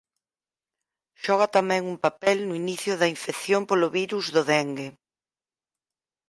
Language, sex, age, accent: Galician, female, 50-59, Central (sen gheada)